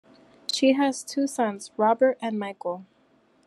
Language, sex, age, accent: English, female, 19-29, United States English